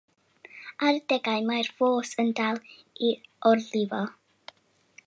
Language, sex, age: Welsh, female, under 19